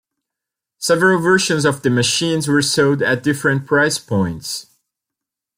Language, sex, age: English, male, 30-39